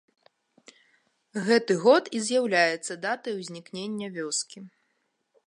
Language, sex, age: Belarusian, female, 19-29